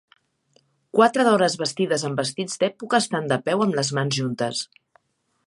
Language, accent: Catalan, central; nord-occidental